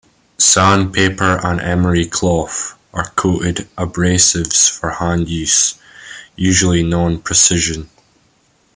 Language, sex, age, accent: English, male, under 19, Scottish English